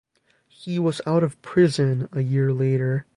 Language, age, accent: English, 19-29, United States English